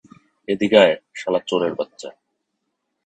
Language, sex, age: Bengali, male, 30-39